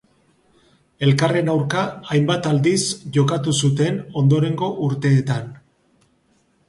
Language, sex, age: Basque, male, 50-59